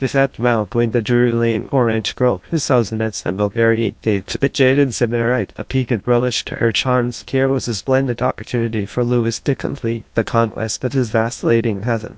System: TTS, GlowTTS